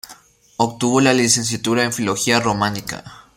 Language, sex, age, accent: Spanish, male, 19-29, Andino-Pacífico: Colombia, Perú, Ecuador, oeste de Bolivia y Venezuela andina